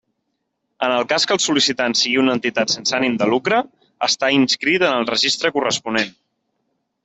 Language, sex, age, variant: Catalan, male, 19-29, Central